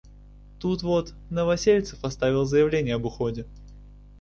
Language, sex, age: Russian, male, 19-29